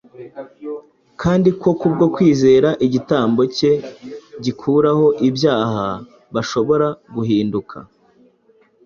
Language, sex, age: Kinyarwanda, male, 19-29